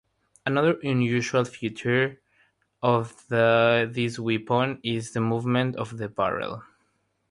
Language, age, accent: English, 19-29, United States English; India and South Asia (India, Pakistan, Sri Lanka)